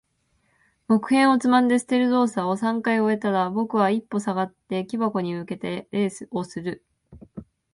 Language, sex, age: Japanese, female, 19-29